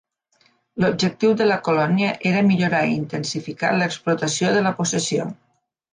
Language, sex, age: Catalan, female, 50-59